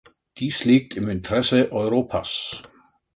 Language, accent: German, Deutschland Deutsch